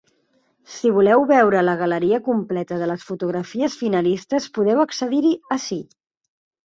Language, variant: Catalan, Balear